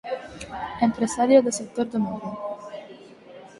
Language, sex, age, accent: Galician, female, 19-29, Neofalante